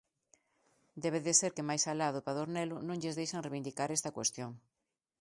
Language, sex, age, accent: Galician, female, 40-49, Normativo (estándar)